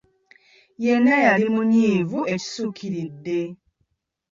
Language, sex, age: Ganda, female, 19-29